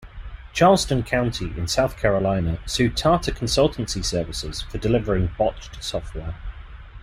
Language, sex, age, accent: English, male, 30-39, England English